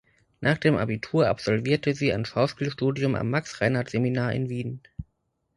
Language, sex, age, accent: German, male, 30-39, Deutschland Deutsch